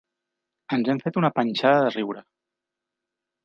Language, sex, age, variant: Catalan, male, 30-39, Central